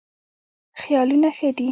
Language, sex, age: Pashto, female, 19-29